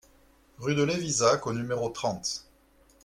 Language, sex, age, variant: French, male, 30-39, Français de métropole